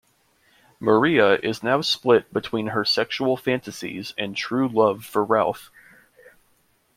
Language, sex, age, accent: English, male, 19-29, United States English